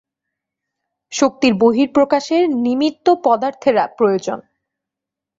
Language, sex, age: Bengali, female, 19-29